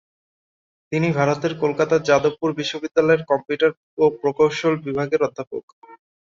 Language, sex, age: Bengali, male, 19-29